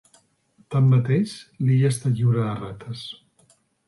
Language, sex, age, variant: Catalan, male, 50-59, Central